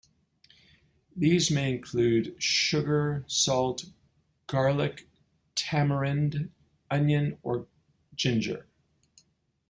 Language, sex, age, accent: English, male, 50-59, United States English